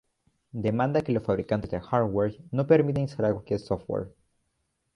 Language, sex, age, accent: Spanish, male, under 19, Andino-Pacífico: Colombia, Perú, Ecuador, oeste de Bolivia y Venezuela andina